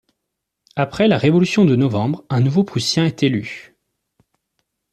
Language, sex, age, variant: French, male, 19-29, Français de métropole